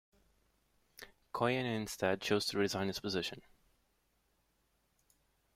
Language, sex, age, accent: English, male, 19-29, United States English